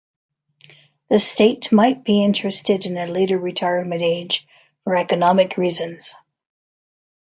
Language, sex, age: English, female, 60-69